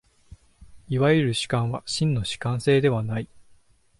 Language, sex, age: Japanese, male, under 19